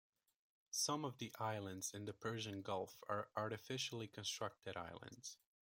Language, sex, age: English, male, 19-29